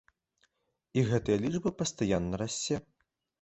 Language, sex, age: Belarusian, male, 19-29